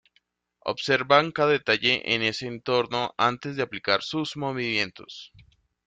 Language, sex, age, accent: Spanish, male, 30-39, Caribe: Cuba, Venezuela, Puerto Rico, República Dominicana, Panamá, Colombia caribeña, México caribeño, Costa del golfo de México